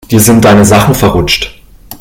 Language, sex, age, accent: German, male, 19-29, Deutschland Deutsch